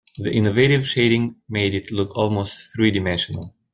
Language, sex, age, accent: English, male, 30-39, United States English